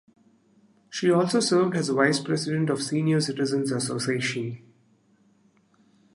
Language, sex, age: English, male, 30-39